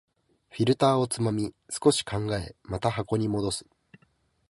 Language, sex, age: Japanese, male, 19-29